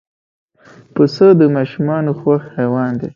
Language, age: Pashto, 19-29